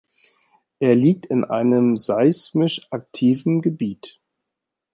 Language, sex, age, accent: German, male, 30-39, Deutschland Deutsch